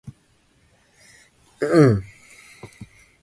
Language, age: English, 19-29